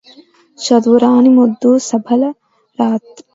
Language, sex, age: Telugu, female, 19-29